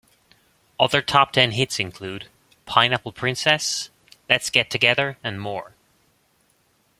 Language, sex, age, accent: English, male, 30-39, Irish English